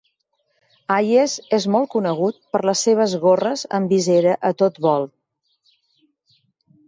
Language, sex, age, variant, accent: Catalan, female, 50-59, Central, central